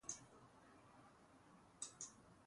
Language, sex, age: Spanish, female, 50-59